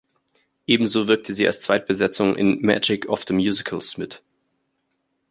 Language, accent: German, Deutschland Deutsch